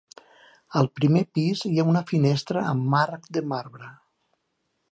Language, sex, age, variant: Catalan, male, 60-69, Central